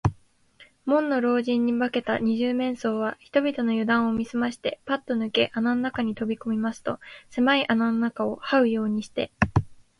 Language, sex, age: Japanese, female, 19-29